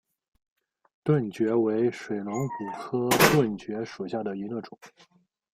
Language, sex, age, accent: Chinese, male, 19-29, 出生地：河南省